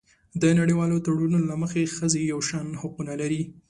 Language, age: Pashto, 19-29